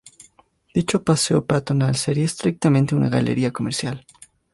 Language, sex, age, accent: Spanish, male, 19-29, Andino-Pacífico: Colombia, Perú, Ecuador, oeste de Bolivia y Venezuela andina